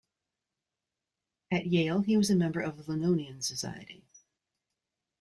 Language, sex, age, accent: English, female, 60-69, United States English